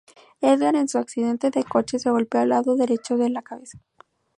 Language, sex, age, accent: Spanish, female, under 19, México